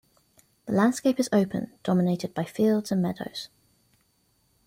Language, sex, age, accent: English, female, 19-29, England English